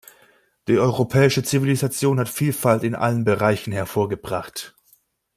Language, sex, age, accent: German, male, 19-29, Deutschland Deutsch